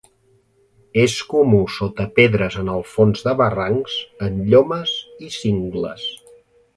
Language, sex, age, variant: Catalan, male, 50-59, Central